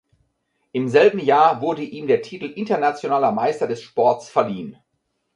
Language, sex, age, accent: German, male, 50-59, Deutschland Deutsch